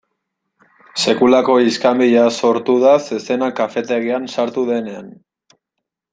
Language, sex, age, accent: Basque, male, 19-29, Mendebalekoa (Araba, Bizkaia, Gipuzkoako mendebaleko herri batzuk)